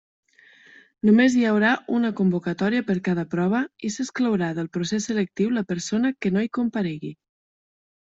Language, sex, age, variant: Catalan, female, 30-39, Central